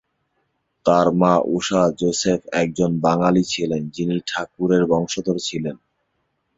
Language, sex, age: Bengali, male, 19-29